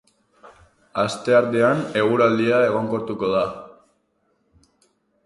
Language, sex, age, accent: Basque, female, 40-49, Mendebalekoa (Araba, Bizkaia, Gipuzkoako mendebaleko herri batzuk)